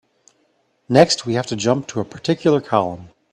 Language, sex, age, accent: English, male, 40-49, United States English